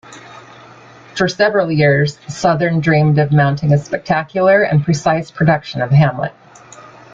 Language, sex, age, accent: English, female, 50-59, United States English